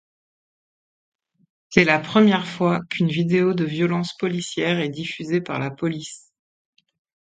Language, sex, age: French, female, 40-49